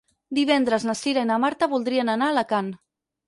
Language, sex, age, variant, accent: Catalan, female, 19-29, Central, central